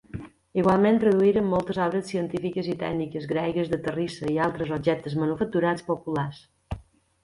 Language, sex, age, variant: Catalan, female, 50-59, Balear